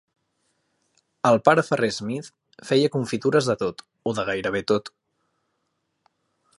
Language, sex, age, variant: Catalan, male, 19-29, Central